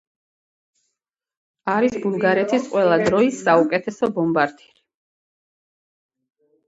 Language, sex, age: Georgian, female, 50-59